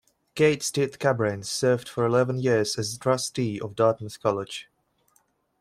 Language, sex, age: English, male, 19-29